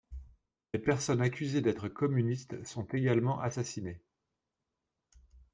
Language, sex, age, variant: French, male, 40-49, Français de métropole